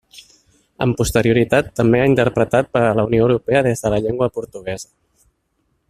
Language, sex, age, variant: Catalan, male, 30-39, Central